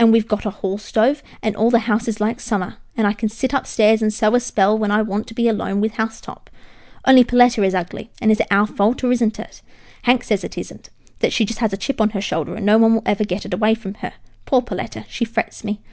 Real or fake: real